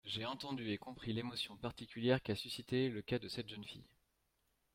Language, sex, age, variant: French, male, 19-29, Français de métropole